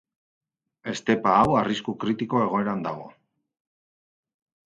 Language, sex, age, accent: Basque, male, 40-49, Mendebalekoa (Araba, Bizkaia, Gipuzkoako mendebaleko herri batzuk)